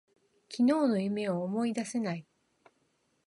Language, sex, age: Japanese, female, 50-59